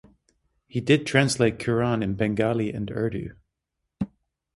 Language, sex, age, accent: English, male, 40-49, United States English; England English